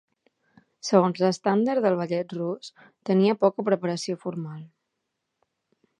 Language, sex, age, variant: Catalan, female, 19-29, Central